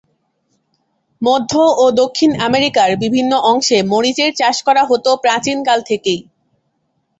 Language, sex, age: Bengali, female, under 19